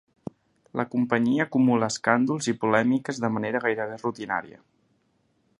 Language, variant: Catalan, Central